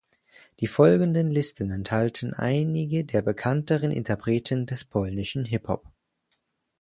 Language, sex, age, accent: German, male, 19-29, Deutschland Deutsch